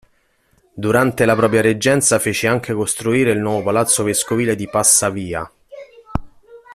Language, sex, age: Italian, male, 40-49